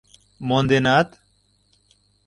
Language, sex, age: Mari, male, 60-69